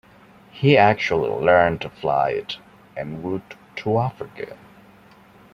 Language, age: English, 19-29